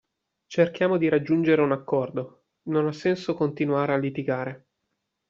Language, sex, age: Italian, male, 30-39